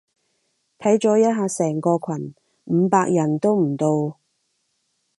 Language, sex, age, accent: Cantonese, female, 30-39, 广州音